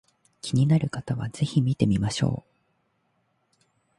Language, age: Japanese, 19-29